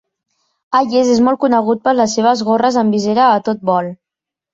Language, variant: Catalan, Central